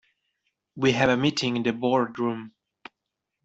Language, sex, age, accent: English, male, 19-29, United States English